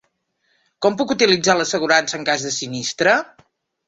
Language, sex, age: Catalan, female, 60-69